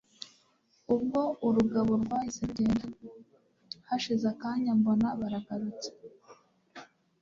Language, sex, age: Kinyarwanda, female, 19-29